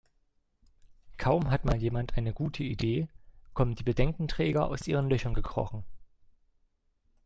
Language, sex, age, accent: German, male, 30-39, Deutschland Deutsch